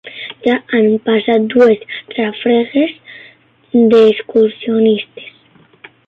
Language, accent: Catalan, valencià